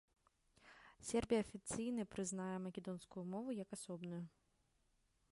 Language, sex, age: Belarusian, female, 19-29